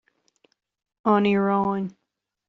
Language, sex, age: Irish, female, 19-29